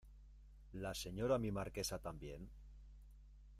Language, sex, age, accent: Spanish, male, 40-49, España: Norte peninsular (Asturias, Castilla y León, Cantabria, País Vasco, Navarra, Aragón, La Rioja, Guadalajara, Cuenca)